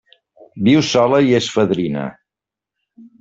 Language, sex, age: Catalan, male, 50-59